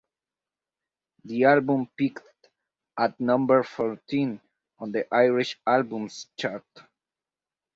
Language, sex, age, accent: English, male, 19-29, United States English